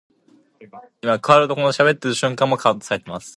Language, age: English, 19-29